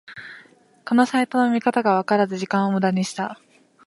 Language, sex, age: Japanese, female, 19-29